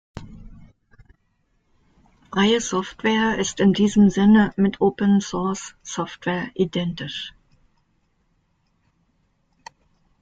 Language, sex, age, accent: German, female, 50-59, Deutschland Deutsch